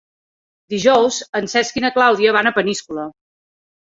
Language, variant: Catalan, Central